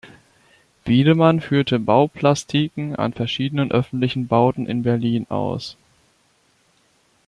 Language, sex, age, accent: German, male, 19-29, Deutschland Deutsch